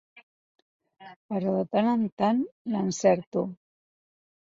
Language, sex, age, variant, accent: Catalan, female, 60-69, Central, central